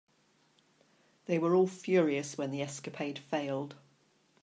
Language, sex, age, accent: English, female, 60-69, England English